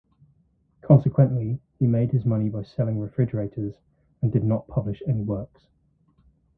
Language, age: English, 40-49